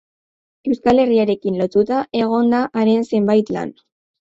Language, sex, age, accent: Basque, female, under 19, Mendebalekoa (Araba, Bizkaia, Gipuzkoako mendebaleko herri batzuk)